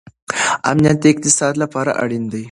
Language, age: Pashto, under 19